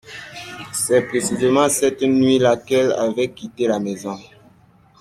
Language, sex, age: French, female, 30-39